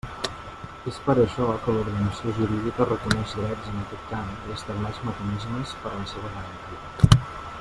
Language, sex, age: Catalan, male, 19-29